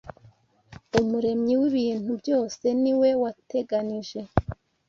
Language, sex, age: Kinyarwanda, female, 19-29